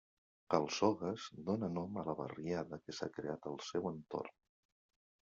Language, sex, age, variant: Catalan, male, 40-49, Nord-Occidental